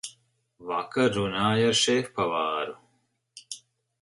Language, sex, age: Latvian, male, 50-59